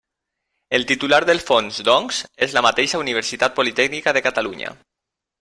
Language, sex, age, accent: Catalan, male, 40-49, valencià